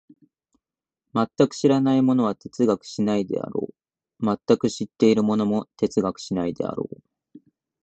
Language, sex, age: Japanese, male, 19-29